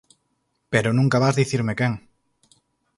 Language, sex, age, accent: Galician, male, 30-39, Central (gheada)